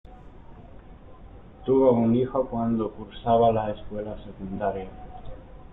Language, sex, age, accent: Spanish, male, 30-39, España: Norte peninsular (Asturias, Castilla y León, Cantabria, País Vasco, Navarra, Aragón, La Rioja, Guadalajara, Cuenca)